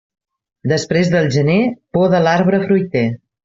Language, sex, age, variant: Catalan, female, 40-49, Central